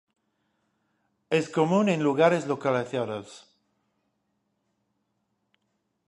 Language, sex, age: Spanish, male, 30-39